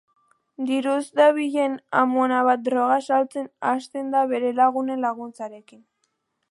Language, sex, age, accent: Basque, female, under 19, Mendebalekoa (Araba, Bizkaia, Gipuzkoako mendebaleko herri batzuk)